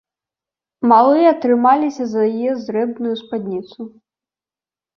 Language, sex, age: Belarusian, female, under 19